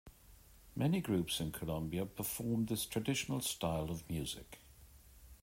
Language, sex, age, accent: English, male, 60-69, England English